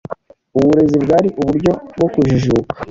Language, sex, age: Kinyarwanda, male, 19-29